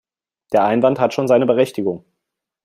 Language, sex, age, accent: German, male, 30-39, Deutschland Deutsch